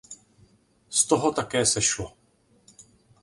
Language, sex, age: Czech, male, 40-49